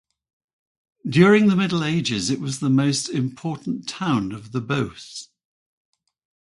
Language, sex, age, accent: English, male, 60-69, England English